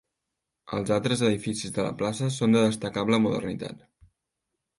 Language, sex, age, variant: Catalan, male, 19-29, Central